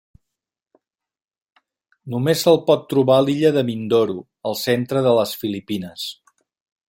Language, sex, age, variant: Catalan, male, 50-59, Central